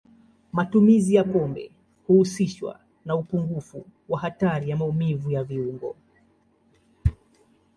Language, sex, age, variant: Swahili, male, 30-39, Kiswahili cha Bara ya Tanzania